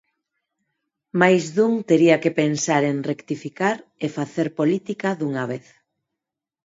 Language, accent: Galician, Neofalante